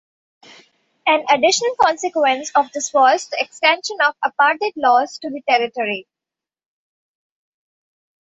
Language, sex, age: English, female, 19-29